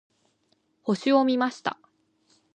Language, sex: Japanese, female